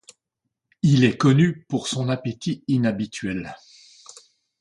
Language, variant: French, Français de métropole